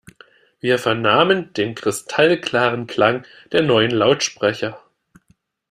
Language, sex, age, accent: German, male, 19-29, Deutschland Deutsch